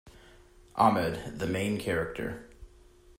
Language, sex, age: English, male, 19-29